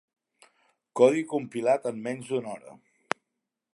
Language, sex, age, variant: Catalan, male, 30-39, Central